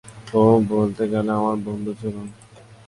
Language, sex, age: Bengali, male, 19-29